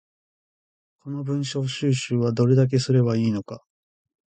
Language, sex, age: Japanese, male, 19-29